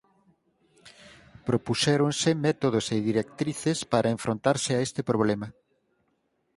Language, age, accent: Galician, 50-59, Normativo (estándar)